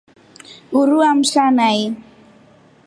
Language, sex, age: Rombo, female, 19-29